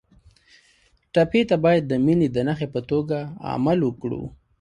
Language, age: Pashto, 19-29